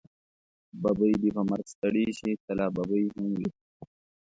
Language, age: Pashto, 30-39